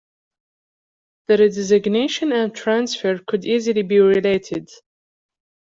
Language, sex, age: English, female, 19-29